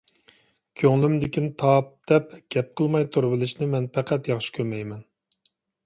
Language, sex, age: Uyghur, male, 40-49